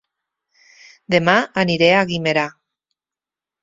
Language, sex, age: Catalan, female, 40-49